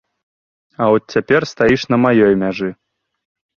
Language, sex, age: Belarusian, male, 19-29